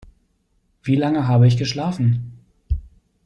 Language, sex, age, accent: German, male, 30-39, Deutschland Deutsch